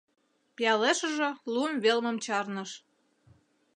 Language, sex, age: Mari, female, 30-39